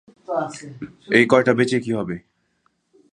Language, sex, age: Bengali, male, 19-29